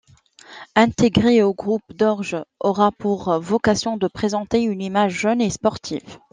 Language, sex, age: French, female, 30-39